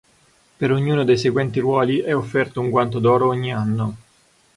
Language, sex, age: Italian, male, 30-39